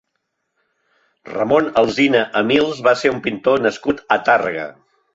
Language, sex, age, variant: Catalan, male, 60-69, Central